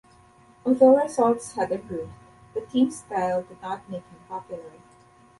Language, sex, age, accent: English, female, 19-29, Filipino